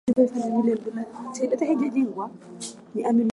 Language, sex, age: Swahili, female, 19-29